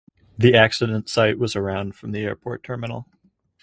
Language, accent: English, United States English